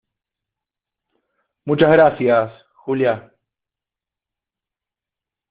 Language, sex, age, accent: Spanish, male, 40-49, Rioplatense: Argentina, Uruguay, este de Bolivia, Paraguay